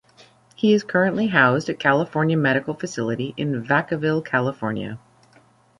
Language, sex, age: English, female, 40-49